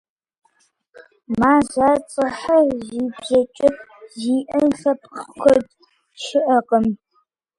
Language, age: Kabardian, under 19